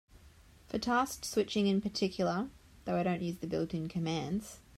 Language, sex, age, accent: English, female, 19-29, Australian English